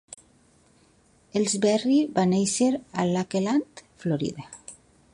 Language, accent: Catalan, valencià; valencià meridional